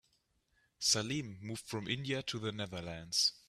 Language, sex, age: English, male, 19-29